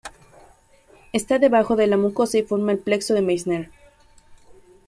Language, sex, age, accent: Spanish, female, 19-29, México